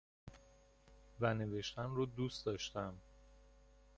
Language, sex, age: Persian, male, 30-39